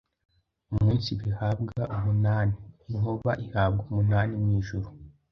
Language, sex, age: Kinyarwanda, male, under 19